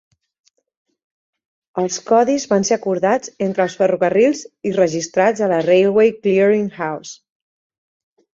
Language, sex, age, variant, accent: Catalan, female, 40-49, Central, Barcelonès